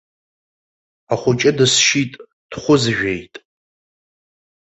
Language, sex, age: Abkhazian, male, 30-39